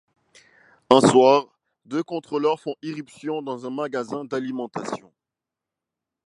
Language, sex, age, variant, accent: French, male, 19-29, Français d'Afrique subsaharienne et des îles africaines, Français du Cameroun